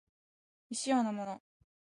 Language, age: Japanese, 19-29